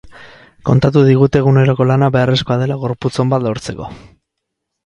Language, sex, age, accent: Basque, male, 30-39, Mendebalekoa (Araba, Bizkaia, Gipuzkoako mendebaleko herri batzuk)